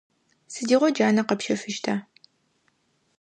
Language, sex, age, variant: Adyghe, female, 19-29, Адыгабзэ (Кирил, пстэумэ зэдыряе)